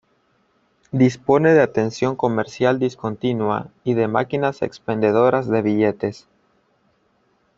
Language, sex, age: Spanish, male, 19-29